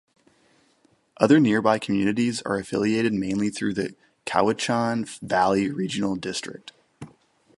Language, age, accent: English, 19-29, United States English